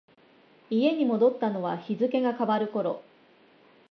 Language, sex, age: Japanese, female, 30-39